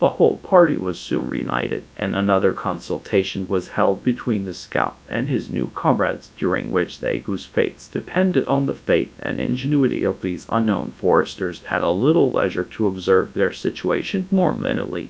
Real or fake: fake